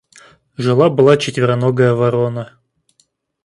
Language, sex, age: Russian, male, 30-39